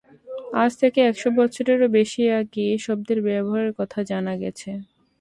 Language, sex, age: Bengali, female, 19-29